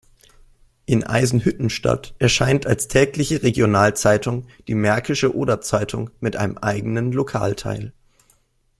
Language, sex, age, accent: German, male, 19-29, Deutschland Deutsch